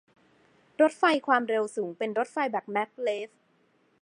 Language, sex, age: Thai, female, 19-29